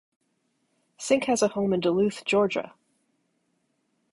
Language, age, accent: English, 30-39, United States English